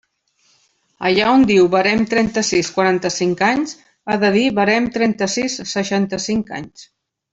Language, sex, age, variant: Catalan, female, 50-59, Central